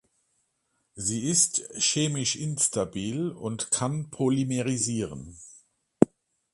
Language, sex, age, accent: German, male, 60-69, Deutschland Deutsch